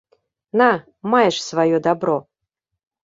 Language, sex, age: Belarusian, female, 30-39